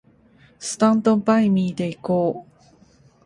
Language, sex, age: Japanese, female, 19-29